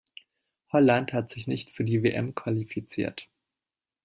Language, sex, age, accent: German, female, 19-29, Deutschland Deutsch